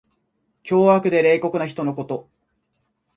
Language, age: Japanese, 19-29